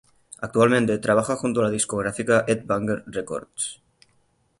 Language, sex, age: Spanish, male, 19-29